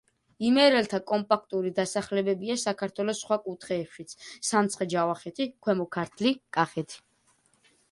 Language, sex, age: Georgian, male, under 19